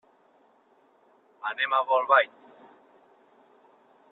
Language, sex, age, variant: Catalan, male, 40-49, Nord-Occidental